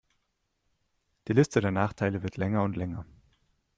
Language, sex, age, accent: German, male, 19-29, Deutschland Deutsch